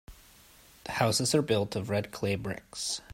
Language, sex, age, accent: English, male, 19-29, Canadian English